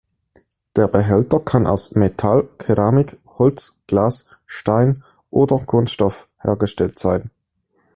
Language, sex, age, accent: German, male, 19-29, Schweizerdeutsch